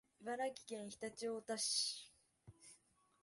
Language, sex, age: Japanese, male, 19-29